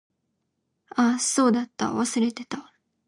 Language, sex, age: Japanese, female, under 19